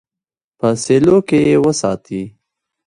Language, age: Pashto, 19-29